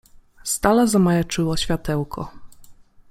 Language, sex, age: Polish, female, 19-29